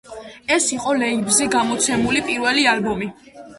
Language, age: Georgian, under 19